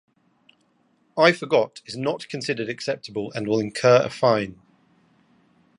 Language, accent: English, England English